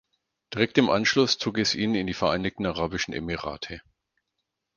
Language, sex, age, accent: German, male, 50-59, Deutschland Deutsch